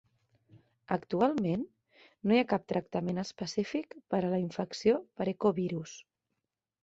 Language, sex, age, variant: Catalan, female, 30-39, Central